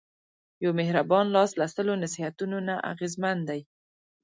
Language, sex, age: Pashto, female, 19-29